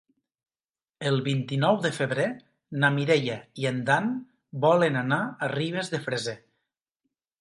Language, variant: Catalan, Nord-Occidental